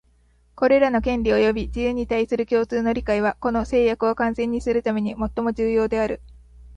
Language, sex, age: Japanese, female, 19-29